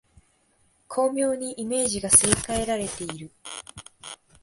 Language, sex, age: Japanese, male, 19-29